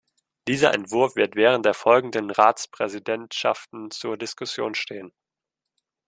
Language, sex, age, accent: German, male, 19-29, Deutschland Deutsch